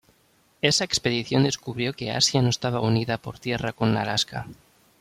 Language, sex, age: Spanish, male, 19-29